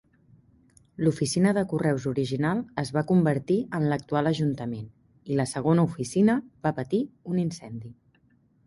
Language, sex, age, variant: Catalan, female, 30-39, Central